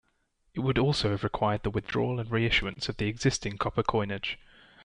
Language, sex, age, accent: English, male, 19-29, England English